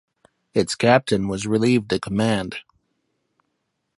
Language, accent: English, United States English